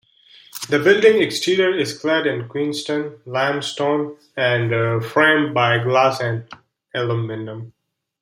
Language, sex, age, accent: English, male, 19-29, United States English